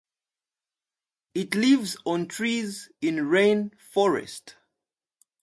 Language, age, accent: English, 19-29, United States English; England English